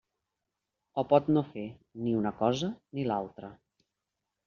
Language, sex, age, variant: Catalan, female, 40-49, Central